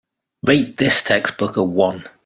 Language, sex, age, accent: English, male, 30-39, England English